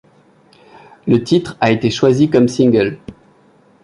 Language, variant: French, Français de métropole